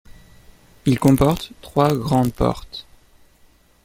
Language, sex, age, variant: French, male, under 19, Français de métropole